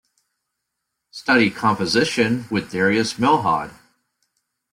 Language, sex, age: English, male, 50-59